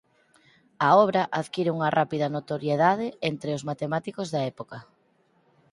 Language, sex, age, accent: Galician, female, 19-29, Normativo (estándar)